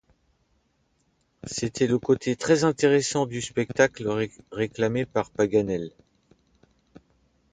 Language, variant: French, Français de métropole